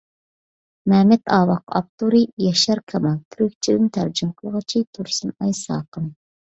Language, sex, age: Uyghur, female, 30-39